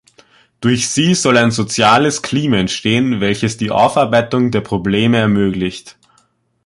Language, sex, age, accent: German, male, under 19, Österreichisches Deutsch